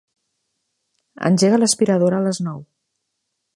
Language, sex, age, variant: Catalan, female, 40-49, Central